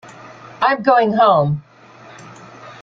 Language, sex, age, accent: English, female, 50-59, United States English